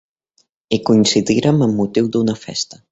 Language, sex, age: Catalan, male, 19-29